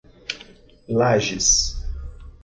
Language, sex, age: Portuguese, male, 50-59